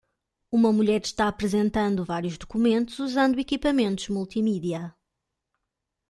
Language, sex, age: Portuguese, female, 30-39